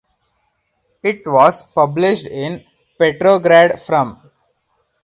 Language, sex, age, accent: English, male, 19-29, India and South Asia (India, Pakistan, Sri Lanka)